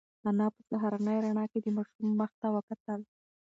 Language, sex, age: Pashto, female, 19-29